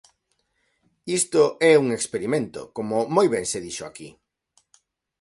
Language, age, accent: Galician, 40-49, Normativo (estándar)